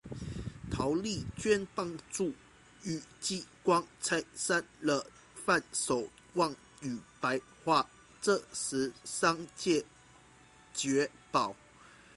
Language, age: Chinese, 30-39